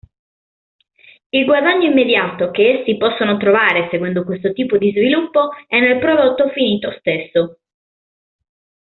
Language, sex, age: Italian, female, 19-29